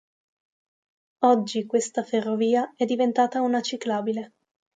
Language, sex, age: Italian, female, 19-29